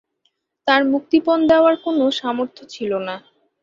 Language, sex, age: Bengali, female, under 19